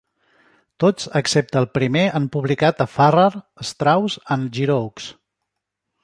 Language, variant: Catalan, Central